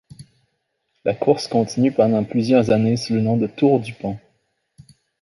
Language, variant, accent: French, Français d'Amérique du Nord, Français du Canada